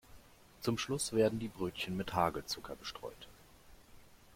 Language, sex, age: German, male, 50-59